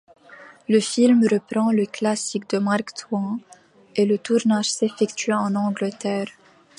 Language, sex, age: French, female, 19-29